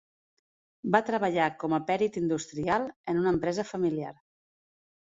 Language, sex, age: Catalan, female, 40-49